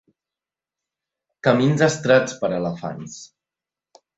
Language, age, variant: Catalan, 19-29, Balear